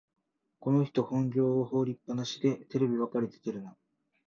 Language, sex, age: Japanese, male, 19-29